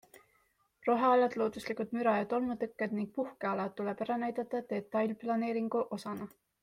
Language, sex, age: Estonian, female, 19-29